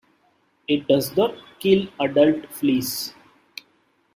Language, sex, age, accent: English, male, 19-29, India and South Asia (India, Pakistan, Sri Lanka)